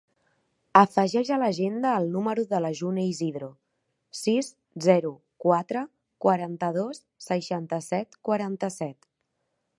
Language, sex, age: Catalan, female, 19-29